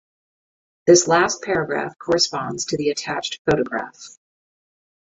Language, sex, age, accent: English, female, 50-59, United States English